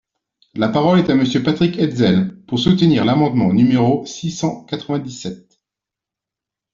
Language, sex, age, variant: French, male, 40-49, Français de métropole